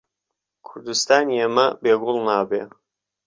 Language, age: Central Kurdish, 19-29